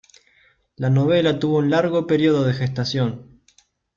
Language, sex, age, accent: Spanish, male, 19-29, Rioplatense: Argentina, Uruguay, este de Bolivia, Paraguay